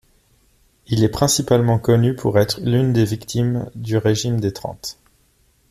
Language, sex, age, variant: French, male, 30-39, Français de métropole